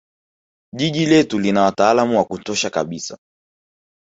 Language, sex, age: Swahili, male, 19-29